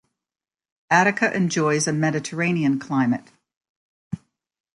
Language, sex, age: English, female, 60-69